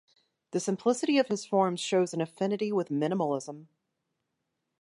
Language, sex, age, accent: English, female, 30-39, United States English